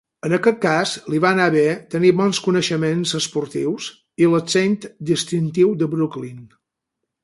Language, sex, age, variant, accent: Catalan, male, 50-59, Balear, menorquí